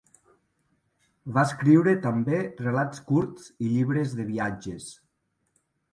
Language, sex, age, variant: Catalan, male, 30-39, Nord-Occidental